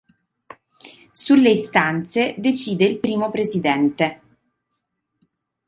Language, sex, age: Italian, female, 30-39